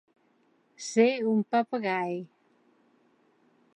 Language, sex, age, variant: Catalan, female, 40-49, Central